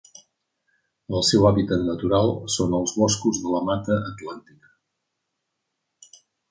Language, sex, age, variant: Catalan, male, 50-59, Septentrional